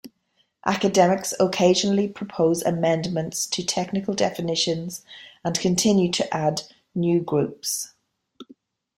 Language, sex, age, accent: English, female, 50-59, Irish English